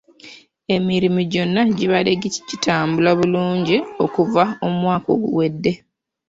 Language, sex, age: Ganda, female, 30-39